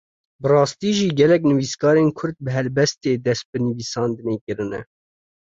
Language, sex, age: Kurdish, male, 19-29